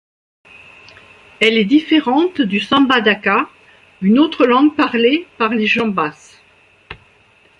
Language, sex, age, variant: French, female, 60-69, Français de métropole